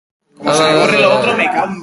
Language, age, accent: Basque, under 19, Erdialdekoa edo Nafarra (Gipuzkoa, Nafarroa)